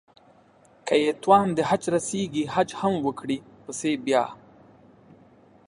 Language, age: Pashto, 30-39